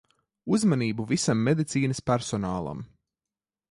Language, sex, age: Latvian, male, 19-29